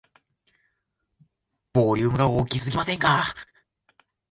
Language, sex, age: Japanese, male, 19-29